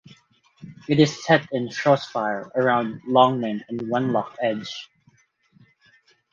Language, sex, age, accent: English, male, 19-29, Filipino